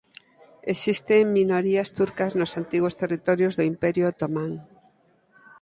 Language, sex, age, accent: Galician, female, 50-59, Normativo (estándar)